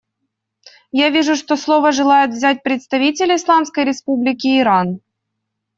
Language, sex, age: Russian, female, 19-29